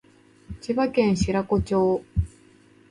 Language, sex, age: Japanese, female, 30-39